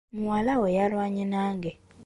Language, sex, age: Ganda, male, 19-29